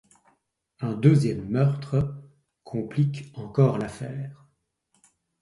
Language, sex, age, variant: French, male, 60-69, Français de métropole